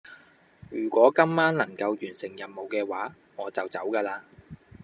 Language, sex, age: Cantonese, male, 30-39